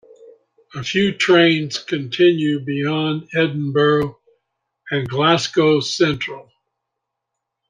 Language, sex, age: English, male, 80-89